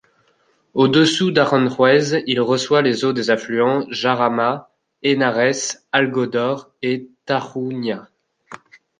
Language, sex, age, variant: French, male, 19-29, Français de métropole